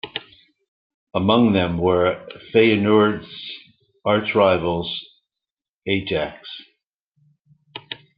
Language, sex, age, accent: English, male, 60-69, Canadian English